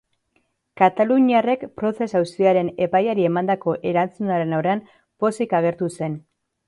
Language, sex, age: Basque, female, 30-39